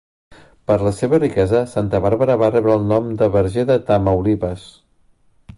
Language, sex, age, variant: Catalan, male, 40-49, Central